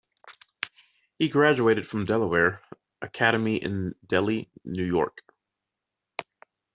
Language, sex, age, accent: English, male, 30-39, United States English